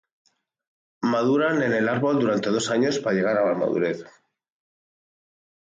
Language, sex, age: Spanish, male, 40-49